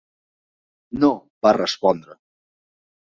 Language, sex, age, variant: Catalan, male, 30-39, Central